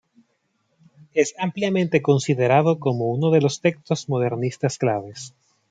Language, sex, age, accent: Spanish, male, 30-39, América central